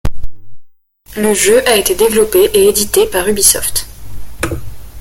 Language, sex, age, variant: French, female, 19-29, Français de métropole